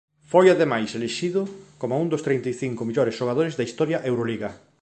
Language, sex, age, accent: Galician, male, 30-39, Normativo (estándar)